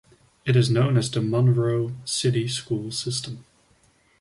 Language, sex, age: English, male, 19-29